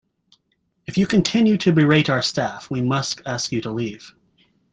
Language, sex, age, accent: English, male, 30-39, United States English